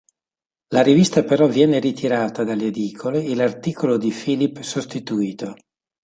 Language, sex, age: Italian, male, 60-69